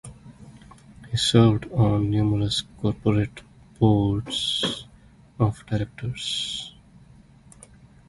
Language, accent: English, India and South Asia (India, Pakistan, Sri Lanka)